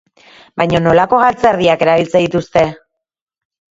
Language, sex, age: Basque, female, 30-39